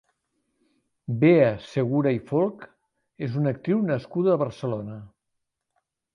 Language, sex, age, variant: Catalan, male, 70-79, Central